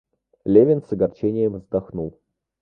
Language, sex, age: Russian, male, 19-29